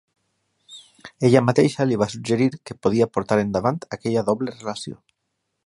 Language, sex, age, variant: Catalan, male, 40-49, Valencià meridional